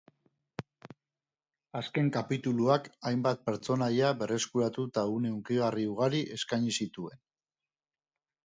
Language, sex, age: Basque, male, 40-49